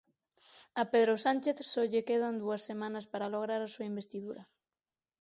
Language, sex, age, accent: Galician, female, 30-39, Normativo (estándar)